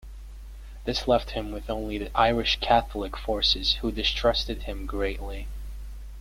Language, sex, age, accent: English, male, under 19, Canadian English